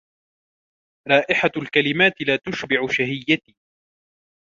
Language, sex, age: Arabic, male, 19-29